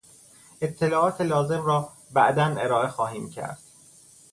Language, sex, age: Persian, male, 30-39